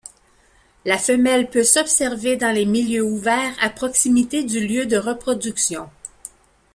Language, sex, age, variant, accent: French, female, 40-49, Français d'Amérique du Nord, Français du Canada